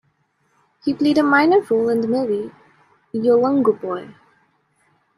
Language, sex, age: English, female, 19-29